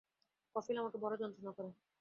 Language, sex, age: Bengali, female, 19-29